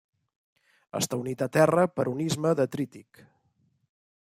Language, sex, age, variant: Catalan, male, 50-59, Central